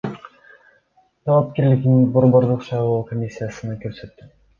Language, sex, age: Kyrgyz, male, under 19